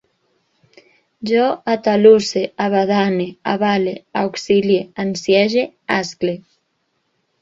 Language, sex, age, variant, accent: Catalan, female, 19-29, Central, central